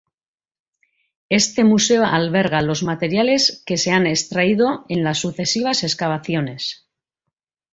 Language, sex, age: Spanish, female, 40-49